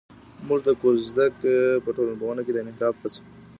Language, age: Pashto, under 19